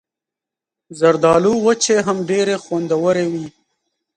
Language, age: Pashto, 19-29